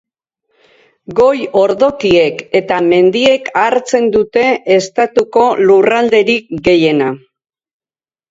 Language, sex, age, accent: Basque, female, 70-79, Erdialdekoa edo Nafarra (Gipuzkoa, Nafarroa)